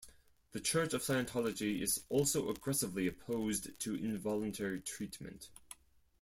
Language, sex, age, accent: English, male, 30-39, United States English